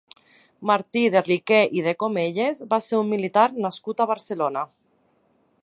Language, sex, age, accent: Catalan, female, 30-39, valencià